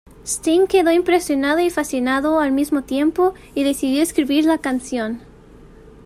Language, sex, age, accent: Spanish, female, 19-29, México